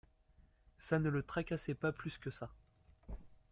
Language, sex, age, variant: French, male, 19-29, Français de métropole